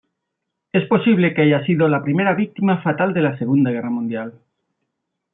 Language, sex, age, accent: Spanish, male, 40-49, España: Norte peninsular (Asturias, Castilla y León, Cantabria, País Vasco, Navarra, Aragón, La Rioja, Guadalajara, Cuenca)